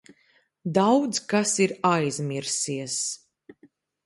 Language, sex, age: Latvian, female, 19-29